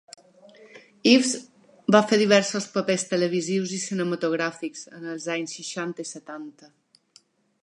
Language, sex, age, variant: Catalan, female, 40-49, Balear